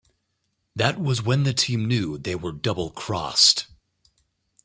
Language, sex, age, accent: English, male, 19-29, United States English